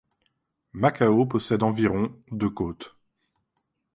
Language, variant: French, Français de métropole